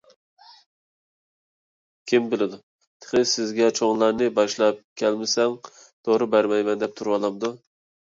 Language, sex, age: Uyghur, male, 19-29